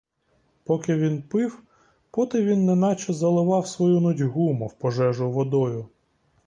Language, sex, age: Ukrainian, male, 30-39